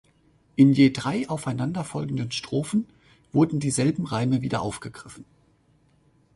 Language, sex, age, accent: German, male, 30-39, Deutschland Deutsch